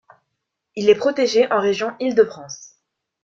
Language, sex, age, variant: French, female, under 19, Français de métropole